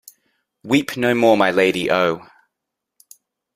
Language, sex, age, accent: English, male, 30-39, Australian English